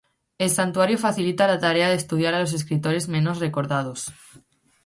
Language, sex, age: Spanish, female, 19-29